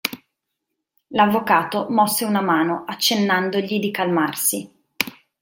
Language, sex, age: Italian, female, 30-39